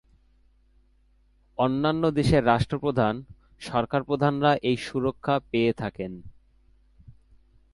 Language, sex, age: Bengali, male, 19-29